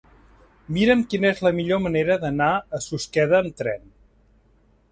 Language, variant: Catalan, Central